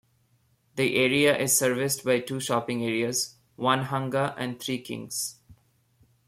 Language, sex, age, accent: English, male, 19-29, India and South Asia (India, Pakistan, Sri Lanka)